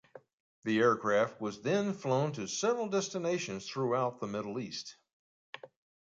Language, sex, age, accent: English, male, 70-79, United States English